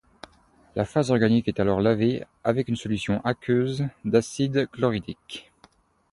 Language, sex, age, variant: French, male, 19-29, Français de métropole